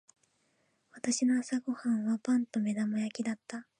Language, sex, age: Japanese, female, under 19